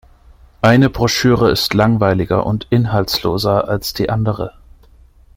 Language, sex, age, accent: German, male, 19-29, Deutschland Deutsch